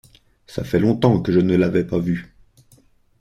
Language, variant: French, Français de métropole